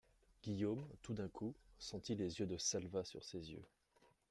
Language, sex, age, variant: French, male, 30-39, Français de métropole